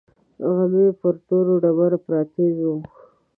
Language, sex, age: Pashto, female, 19-29